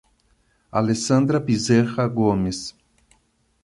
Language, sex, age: Portuguese, male, 60-69